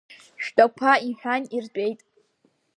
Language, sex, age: Abkhazian, female, 19-29